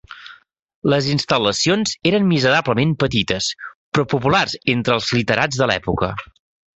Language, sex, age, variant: Catalan, male, 40-49, Central